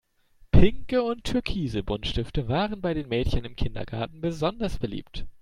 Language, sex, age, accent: German, male, 19-29, Deutschland Deutsch